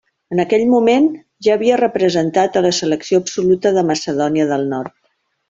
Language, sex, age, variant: Catalan, female, 50-59, Central